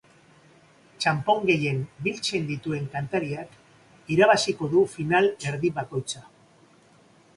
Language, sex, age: Basque, male, 50-59